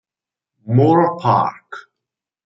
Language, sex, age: Italian, male, 30-39